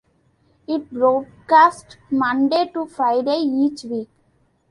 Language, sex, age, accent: English, female, under 19, India and South Asia (India, Pakistan, Sri Lanka)